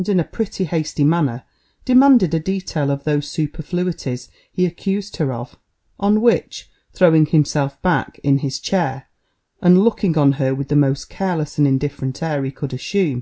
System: none